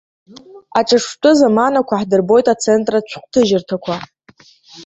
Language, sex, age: Abkhazian, female, under 19